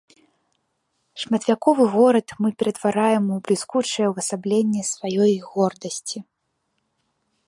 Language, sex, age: Belarusian, female, under 19